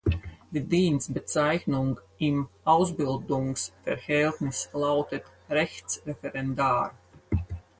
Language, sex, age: German, female, 50-59